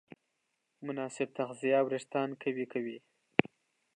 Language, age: Pashto, under 19